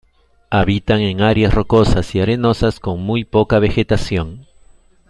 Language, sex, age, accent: Spanish, male, 50-59, Andino-Pacífico: Colombia, Perú, Ecuador, oeste de Bolivia y Venezuela andina